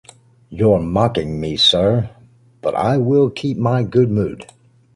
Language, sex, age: English, male, 50-59